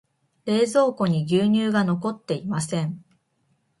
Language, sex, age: Japanese, female, 19-29